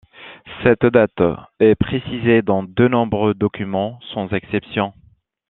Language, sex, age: French, male, 30-39